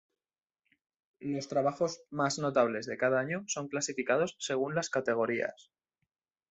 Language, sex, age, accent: Spanish, male, 19-29, España: Norte peninsular (Asturias, Castilla y León, Cantabria, País Vasco, Navarra, Aragón, La Rioja, Guadalajara, Cuenca)